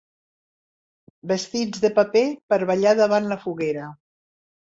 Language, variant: Catalan, Central